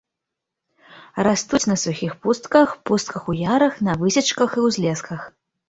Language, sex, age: Belarusian, female, 19-29